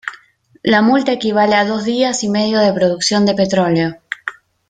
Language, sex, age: Spanish, female, 19-29